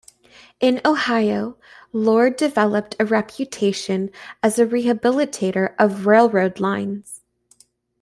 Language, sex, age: English, female, 19-29